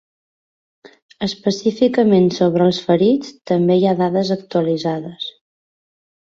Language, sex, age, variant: Catalan, female, 19-29, Balear